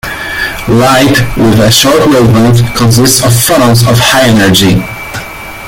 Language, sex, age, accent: English, male, 19-29, United States English